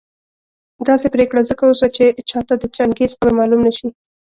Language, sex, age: Pashto, female, 19-29